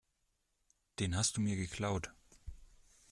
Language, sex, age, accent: German, male, 19-29, Deutschland Deutsch